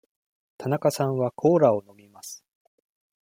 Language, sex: Japanese, male